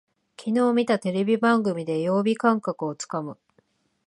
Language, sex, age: Japanese, female, 40-49